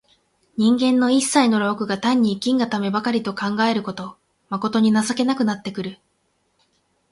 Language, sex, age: Japanese, female, 19-29